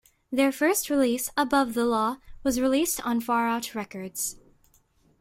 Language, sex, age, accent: English, female, under 19, United States English